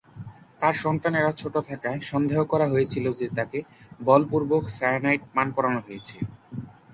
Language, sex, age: Bengali, male, under 19